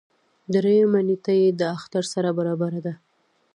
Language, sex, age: Pashto, female, 19-29